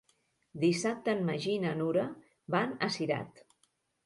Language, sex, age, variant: Catalan, female, 50-59, Central